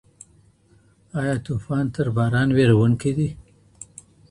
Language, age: Pashto, 60-69